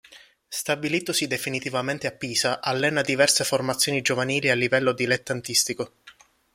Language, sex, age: Italian, male, under 19